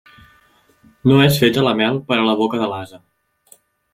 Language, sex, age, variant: Catalan, male, 19-29, Central